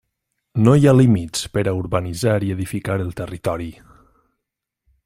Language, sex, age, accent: Catalan, male, 19-29, valencià